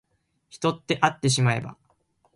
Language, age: Japanese, 19-29